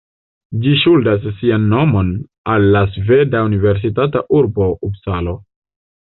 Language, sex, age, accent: Esperanto, male, 19-29, Internacia